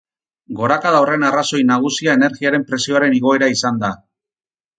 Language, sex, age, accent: Basque, male, 50-59, Mendebalekoa (Araba, Bizkaia, Gipuzkoako mendebaleko herri batzuk)